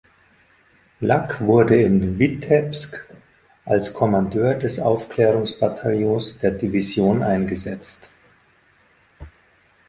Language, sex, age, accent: German, male, 50-59, Deutschland Deutsch